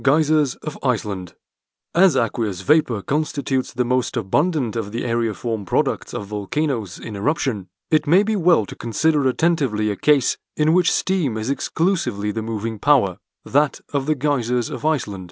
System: none